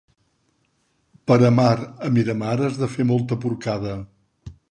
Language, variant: Catalan, Central